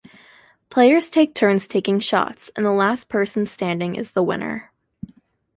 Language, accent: English, United States English